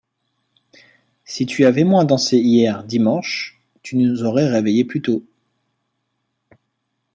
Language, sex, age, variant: French, male, 30-39, Français de métropole